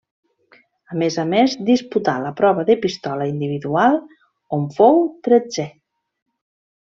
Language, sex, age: Catalan, female, 50-59